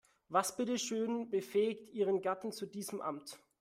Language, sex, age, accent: German, male, 19-29, Deutschland Deutsch